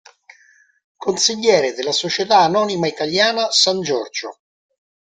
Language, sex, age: Italian, male, 60-69